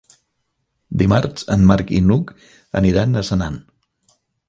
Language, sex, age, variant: Catalan, male, 50-59, Central